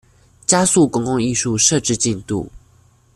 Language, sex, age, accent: Chinese, female, 19-29, 出生地：宜蘭縣